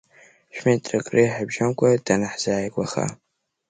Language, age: Abkhazian, under 19